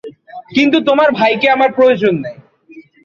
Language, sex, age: Bengali, male, 19-29